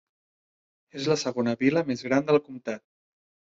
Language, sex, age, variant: Catalan, male, 30-39, Central